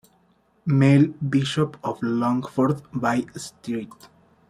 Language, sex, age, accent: Spanish, male, 19-29, México